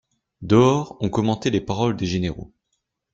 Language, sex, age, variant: French, male, 19-29, Français de métropole